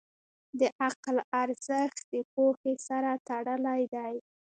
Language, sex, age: Pashto, female, 19-29